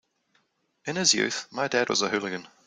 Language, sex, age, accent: English, male, 19-29, New Zealand English